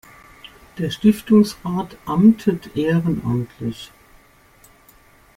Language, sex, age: German, female, 60-69